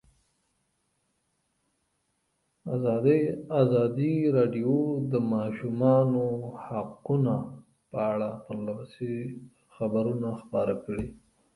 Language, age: Pashto, 30-39